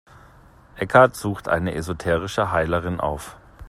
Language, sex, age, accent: German, male, 40-49, Deutschland Deutsch